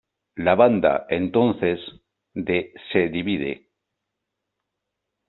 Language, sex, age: Spanish, male, 50-59